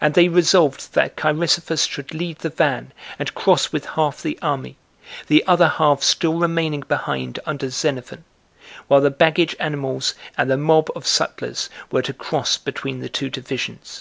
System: none